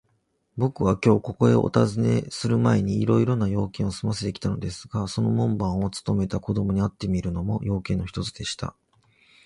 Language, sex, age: Japanese, male, 40-49